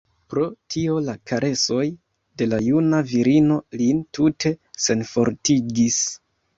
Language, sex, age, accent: Esperanto, male, 19-29, Internacia